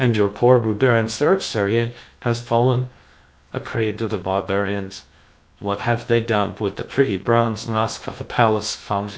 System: TTS, GlowTTS